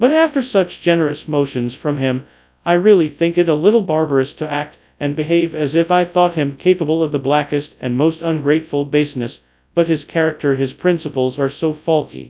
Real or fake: fake